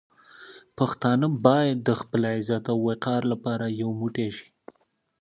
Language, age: Pashto, 19-29